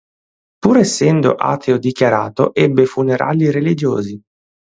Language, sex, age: Italian, male, 19-29